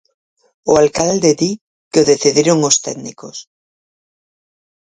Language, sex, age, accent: Galician, female, 50-59, Normativo (estándar)